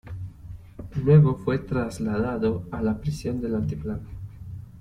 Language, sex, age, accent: Spanish, male, 19-29, América central